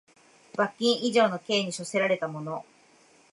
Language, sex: Japanese, female